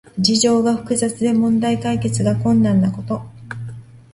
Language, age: Japanese, 50-59